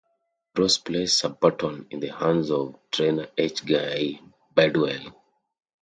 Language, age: English, 30-39